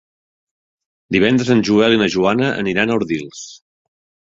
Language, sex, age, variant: Catalan, male, 40-49, Central